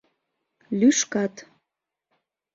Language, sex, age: Mari, female, 19-29